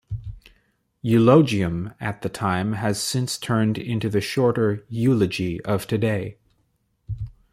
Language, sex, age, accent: English, male, 19-29, United States English